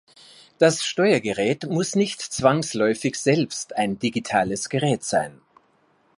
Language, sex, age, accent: German, male, 60-69, Österreichisches Deutsch